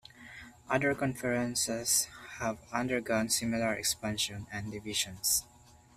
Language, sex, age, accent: English, male, under 19, Filipino